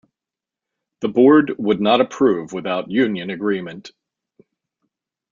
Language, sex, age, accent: English, male, 50-59, United States English